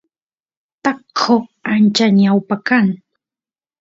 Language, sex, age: Santiago del Estero Quichua, female, 30-39